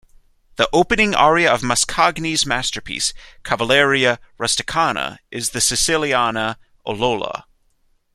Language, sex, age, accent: English, male, 19-29, United States English